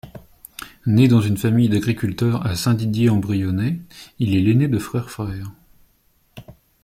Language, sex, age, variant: French, male, 19-29, Français de métropole